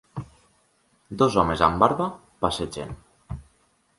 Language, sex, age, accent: Catalan, male, 19-29, valencià